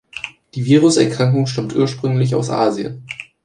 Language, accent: German, Deutschland Deutsch